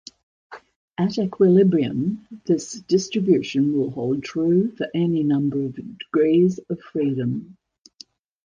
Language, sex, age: English, female, 70-79